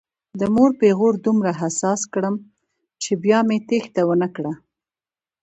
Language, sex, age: Pashto, female, 19-29